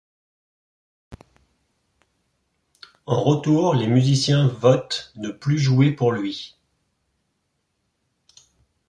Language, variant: French, Français de métropole